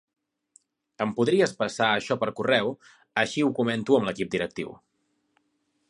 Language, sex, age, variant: Catalan, male, 30-39, Central